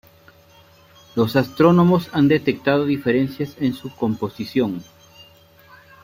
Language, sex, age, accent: Spanish, male, 40-49, Andino-Pacífico: Colombia, Perú, Ecuador, oeste de Bolivia y Venezuela andina